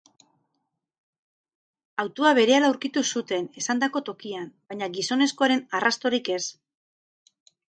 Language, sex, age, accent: Basque, female, 50-59, Mendebalekoa (Araba, Bizkaia, Gipuzkoako mendebaleko herri batzuk)